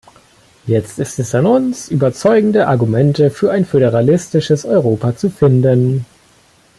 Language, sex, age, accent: German, male, 19-29, Deutschland Deutsch